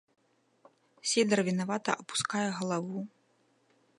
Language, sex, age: Belarusian, female, 19-29